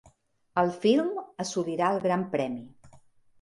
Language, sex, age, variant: Catalan, female, 40-49, Central